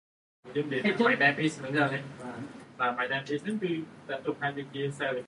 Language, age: English, 40-49